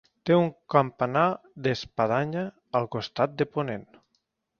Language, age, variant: Catalan, 30-39, Nord-Occidental